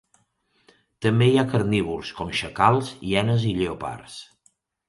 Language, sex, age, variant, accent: Catalan, male, 40-49, Central, tarragoní